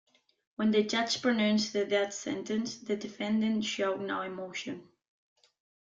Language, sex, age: English, female, 19-29